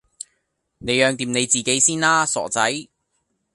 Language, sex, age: Cantonese, male, 19-29